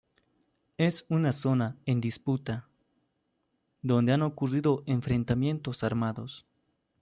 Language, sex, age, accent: Spanish, male, 19-29, Andino-Pacífico: Colombia, Perú, Ecuador, oeste de Bolivia y Venezuela andina